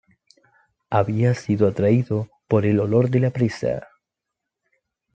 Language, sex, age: Spanish, male, 19-29